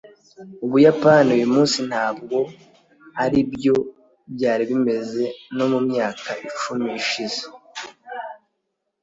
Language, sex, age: Kinyarwanda, male, 19-29